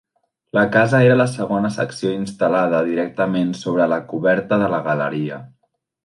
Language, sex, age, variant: Catalan, male, 19-29, Central